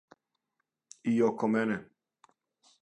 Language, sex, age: Serbian, male, 50-59